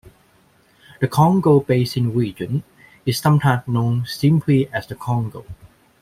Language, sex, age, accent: English, male, 19-29, Hong Kong English